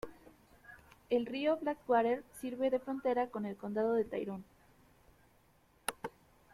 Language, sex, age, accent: Spanish, female, 19-29, México